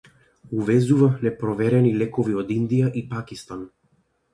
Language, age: Macedonian, 19-29